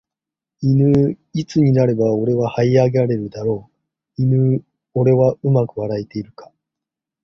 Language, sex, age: Japanese, male, 40-49